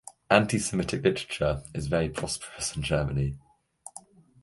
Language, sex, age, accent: English, male, 19-29, England English